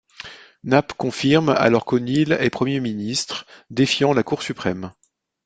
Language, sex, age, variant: French, male, 40-49, Français de métropole